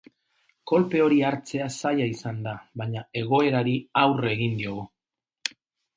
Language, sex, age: Basque, male, 40-49